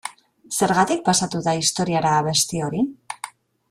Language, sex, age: Basque, female, 30-39